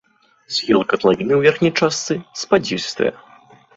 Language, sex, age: Belarusian, male, 19-29